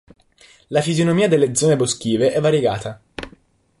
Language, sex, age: Italian, male, under 19